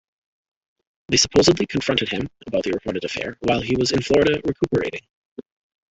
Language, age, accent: English, 30-39, Canadian English